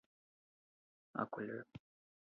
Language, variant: Portuguese, Portuguese (Brasil)